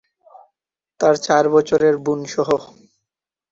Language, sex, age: Bengali, male, 19-29